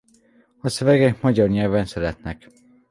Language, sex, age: Hungarian, male, under 19